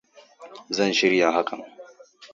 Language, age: Hausa, 19-29